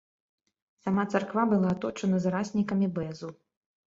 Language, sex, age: Belarusian, female, 19-29